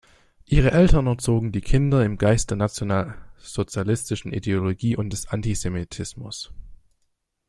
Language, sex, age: German, male, 19-29